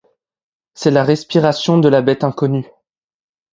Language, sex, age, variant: French, male, under 19, Français de métropole